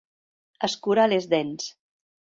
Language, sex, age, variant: Catalan, female, 50-59, Septentrional